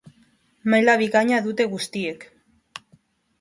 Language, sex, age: Basque, female, 19-29